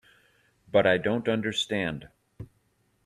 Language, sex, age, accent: English, male, 50-59, United States English